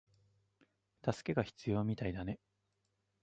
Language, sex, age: Japanese, male, 30-39